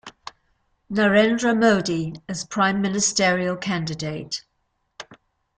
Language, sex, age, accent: English, female, 70-79, England English